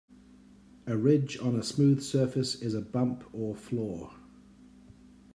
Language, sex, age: English, male, 40-49